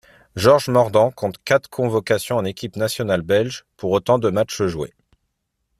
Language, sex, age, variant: French, male, 30-39, Français de métropole